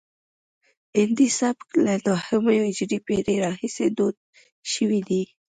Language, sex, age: Pashto, female, 19-29